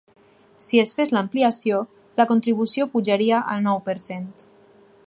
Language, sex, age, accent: Catalan, female, 19-29, valencià